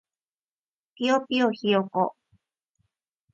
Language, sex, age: Japanese, female, 40-49